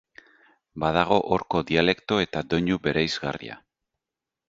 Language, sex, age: Basque, male, 40-49